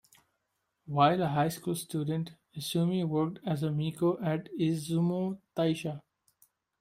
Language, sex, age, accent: English, male, 19-29, India and South Asia (India, Pakistan, Sri Lanka)